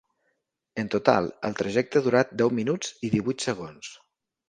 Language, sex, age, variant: Catalan, male, 40-49, Nord-Occidental